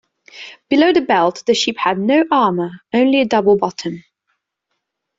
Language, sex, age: English, female, under 19